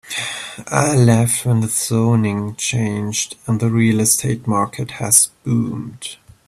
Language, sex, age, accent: English, male, 30-39, England English